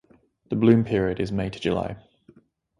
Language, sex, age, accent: English, male, 19-29, England English